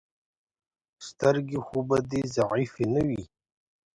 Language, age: Pashto, 19-29